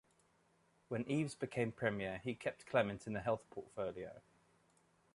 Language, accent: English, England English